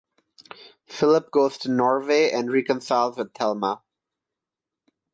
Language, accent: English, India and South Asia (India, Pakistan, Sri Lanka)